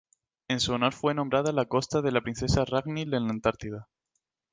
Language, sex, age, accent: Spanish, male, 19-29, España: Islas Canarias